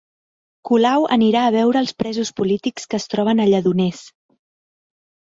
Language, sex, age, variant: Catalan, female, 30-39, Central